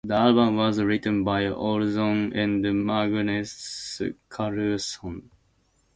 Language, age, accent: English, 19-29, United States English